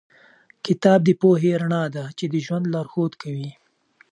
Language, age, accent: Pashto, 19-29, پکتیا ولایت، احمدزی